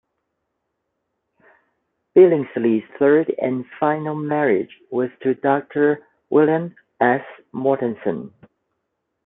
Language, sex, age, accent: English, male, 50-59, United States English